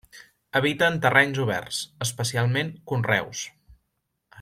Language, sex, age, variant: Catalan, male, 19-29, Central